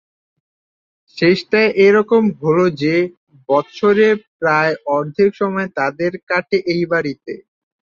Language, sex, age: Bengali, male, 19-29